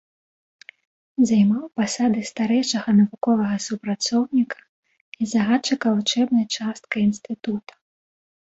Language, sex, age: Belarusian, female, 19-29